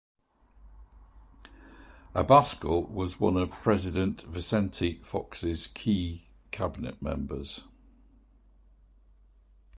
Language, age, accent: English, 60-69, England English